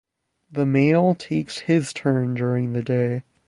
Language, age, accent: English, 19-29, United States English